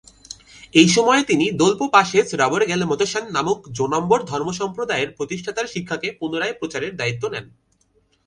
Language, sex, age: Bengali, male, 19-29